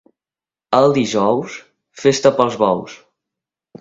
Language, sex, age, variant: Catalan, male, under 19, Central